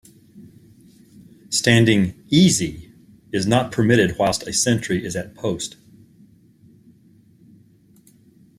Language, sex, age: English, male, 60-69